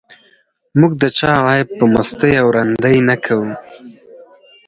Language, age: Pashto, 19-29